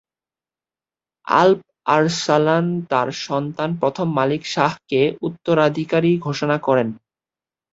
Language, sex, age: Bengali, male, 19-29